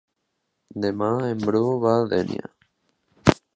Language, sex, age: Catalan, male, under 19